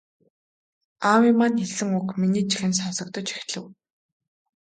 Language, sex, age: Mongolian, female, 19-29